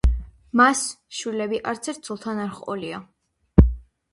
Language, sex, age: Georgian, female, 19-29